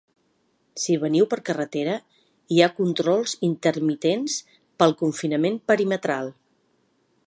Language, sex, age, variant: Catalan, female, 50-59, Central